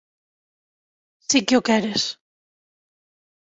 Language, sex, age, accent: Galician, female, 30-39, Oriental (común en zona oriental)